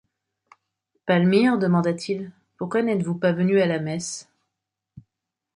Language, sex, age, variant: French, female, 40-49, Français de métropole